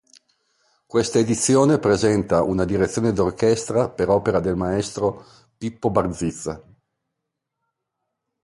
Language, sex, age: Italian, male, 50-59